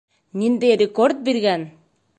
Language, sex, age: Bashkir, female, 19-29